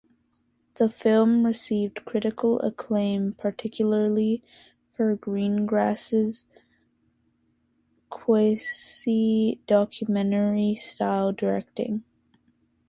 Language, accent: English, United States English